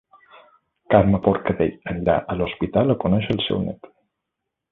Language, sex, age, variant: Catalan, male, 40-49, Balear